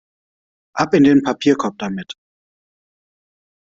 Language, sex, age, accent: German, male, 40-49, Deutschland Deutsch